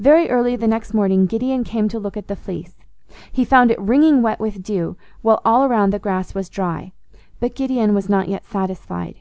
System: none